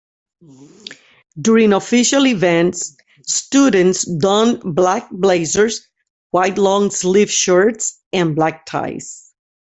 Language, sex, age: English, female, 60-69